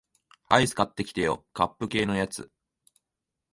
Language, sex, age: Japanese, male, 19-29